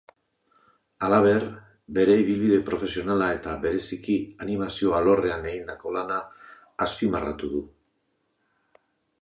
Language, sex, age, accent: Basque, male, 60-69, Mendebalekoa (Araba, Bizkaia, Gipuzkoako mendebaleko herri batzuk)